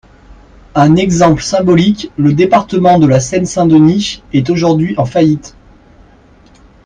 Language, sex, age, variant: French, male, 30-39, Français de métropole